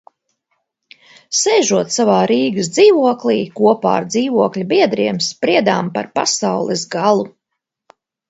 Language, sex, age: Latvian, female, 50-59